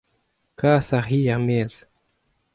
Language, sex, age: Breton, male, 19-29